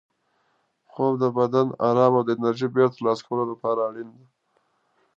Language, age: Pashto, 30-39